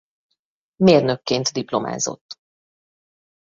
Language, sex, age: Hungarian, female, 30-39